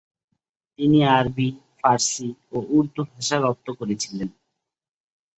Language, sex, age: Bengali, male, 30-39